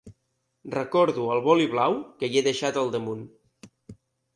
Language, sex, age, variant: Catalan, male, 30-39, Septentrional